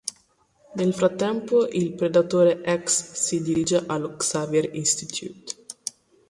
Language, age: Italian, 40-49